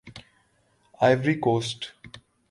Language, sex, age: Urdu, male, 19-29